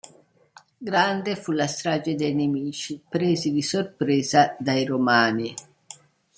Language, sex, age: Italian, female, 60-69